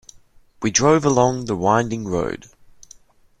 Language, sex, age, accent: English, male, under 19, Australian English